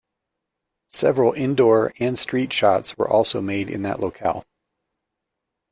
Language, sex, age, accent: English, male, 50-59, United States English